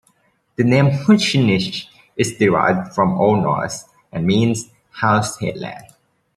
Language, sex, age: English, male, 19-29